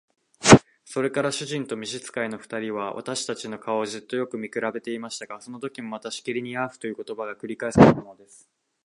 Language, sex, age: Japanese, male, 19-29